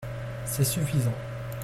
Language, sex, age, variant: French, male, 19-29, Français de métropole